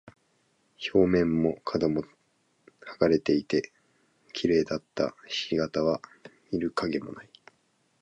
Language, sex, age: Japanese, male, 19-29